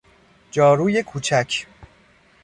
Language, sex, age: Persian, male, 30-39